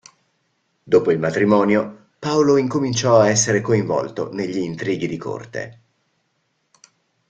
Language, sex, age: Italian, male, 40-49